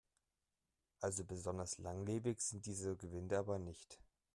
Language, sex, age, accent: German, male, 19-29, Deutschland Deutsch